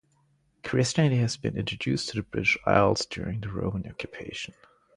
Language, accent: English, German English